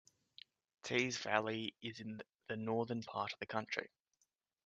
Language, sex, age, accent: English, male, 19-29, Australian English